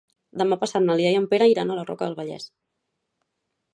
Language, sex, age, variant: Catalan, female, 19-29, Central